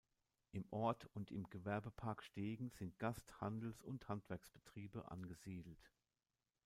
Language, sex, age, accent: German, male, 50-59, Deutschland Deutsch